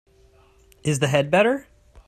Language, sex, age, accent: English, male, 30-39, United States English